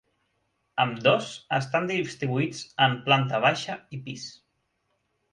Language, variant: Catalan, Central